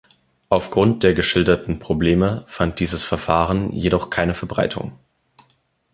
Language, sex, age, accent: German, male, 19-29, Deutschland Deutsch